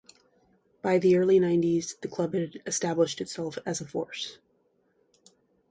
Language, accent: English, United States English